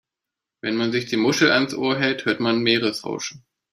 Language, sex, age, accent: German, male, 30-39, Deutschland Deutsch